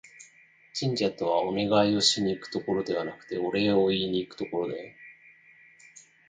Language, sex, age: Japanese, male, 30-39